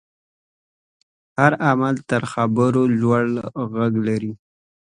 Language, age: Pashto, 19-29